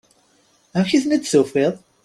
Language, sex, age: Kabyle, male, 30-39